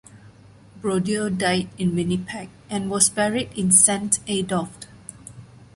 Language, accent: English, Malaysian English